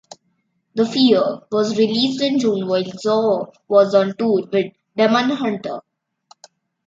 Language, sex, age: English, male, 19-29